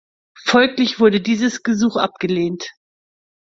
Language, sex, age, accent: German, female, 50-59, Deutschland Deutsch